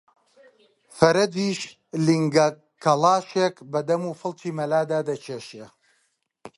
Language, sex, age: Central Kurdish, male, 30-39